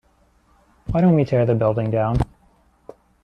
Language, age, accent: English, 19-29, United States English